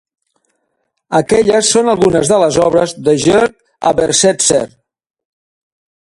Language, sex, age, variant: Catalan, male, 60-69, Central